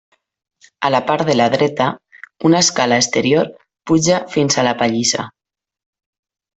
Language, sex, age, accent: Catalan, female, 30-39, valencià